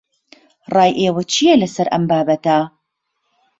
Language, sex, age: Central Kurdish, female, 30-39